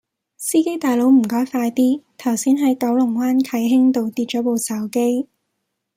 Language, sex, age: Cantonese, female, 19-29